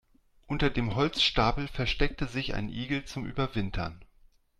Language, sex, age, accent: German, male, 40-49, Deutschland Deutsch